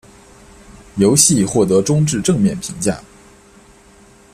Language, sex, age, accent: Chinese, male, 19-29, 出生地：河南省